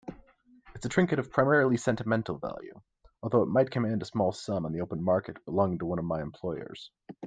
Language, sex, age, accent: English, male, under 19, United States English